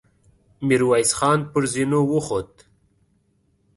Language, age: Pashto, 19-29